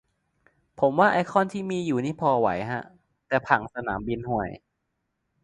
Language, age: Thai, 19-29